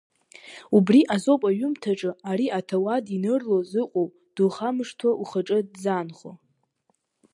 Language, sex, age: Abkhazian, female, under 19